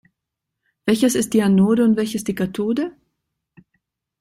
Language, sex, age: German, female, 30-39